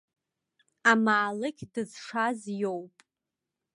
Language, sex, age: Abkhazian, female, 19-29